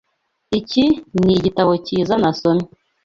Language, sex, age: Kinyarwanda, female, 19-29